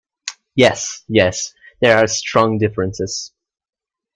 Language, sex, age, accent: English, male, under 19, United States English